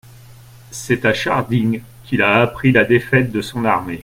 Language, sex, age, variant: French, male, 40-49, Français de métropole